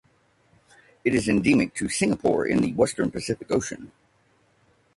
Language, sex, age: English, male, 40-49